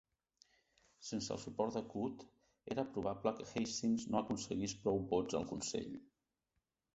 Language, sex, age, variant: Catalan, male, 50-59, Central